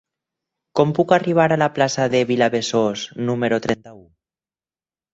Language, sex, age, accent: Catalan, male, 19-29, valencià